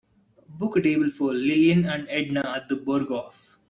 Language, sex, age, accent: English, male, 19-29, India and South Asia (India, Pakistan, Sri Lanka)